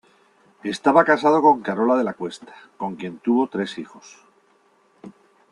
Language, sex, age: Spanish, male, 50-59